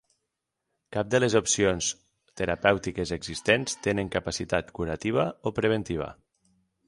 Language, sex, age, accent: Catalan, female, 19-29, nord-occidental; septentrional